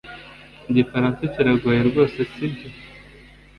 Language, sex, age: Kinyarwanda, male, 19-29